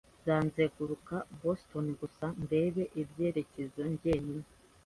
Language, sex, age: Kinyarwanda, female, 19-29